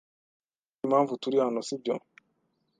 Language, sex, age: Kinyarwanda, male, 19-29